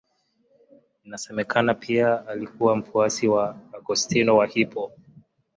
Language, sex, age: Swahili, male, 19-29